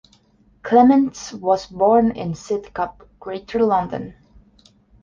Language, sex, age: English, female, 19-29